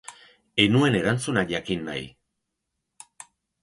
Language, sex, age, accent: Basque, male, 60-69, Erdialdekoa edo Nafarra (Gipuzkoa, Nafarroa)